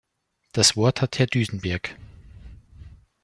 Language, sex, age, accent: German, male, 19-29, Deutschland Deutsch